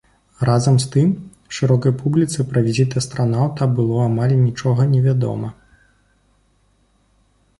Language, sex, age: Belarusian, male, 19-29